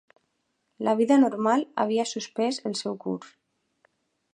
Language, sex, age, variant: Catalan, female, 19-29, Nord-Occidental